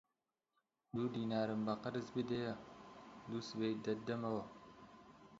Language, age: Central Kurdish, 19-29